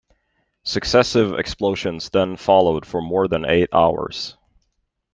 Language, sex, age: English, male, 30-39